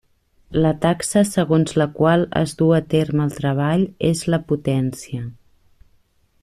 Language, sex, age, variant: Catalan, female, 40-49, Nord-Occidental